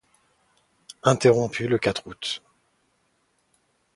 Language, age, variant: French, 40-49, Français de métropole